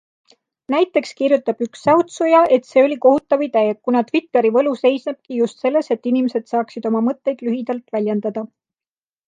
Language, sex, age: Estonian, female, 30-39